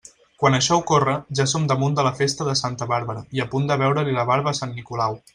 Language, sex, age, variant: Catalan, male, 19-29, Central